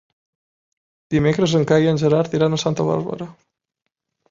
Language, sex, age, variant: Catalan, male, 19-29, Central